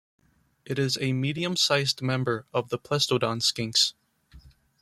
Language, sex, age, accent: English, male, 19-29, United States English